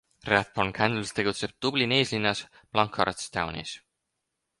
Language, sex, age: Estonian, male, 19-29